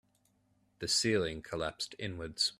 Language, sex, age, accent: English, male, 30-39, Australian English